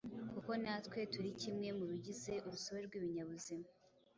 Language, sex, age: Kinyarwanda, female, 19-29